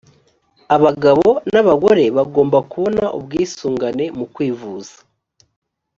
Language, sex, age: Kinyarwanda, male, 30-39